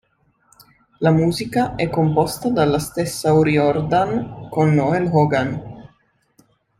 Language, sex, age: Italian, female, 19-29